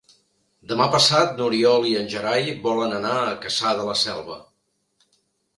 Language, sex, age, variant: Catalan, male, 50-59, Central